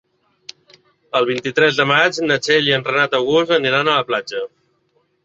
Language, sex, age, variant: Catalan, male, 30-39, Central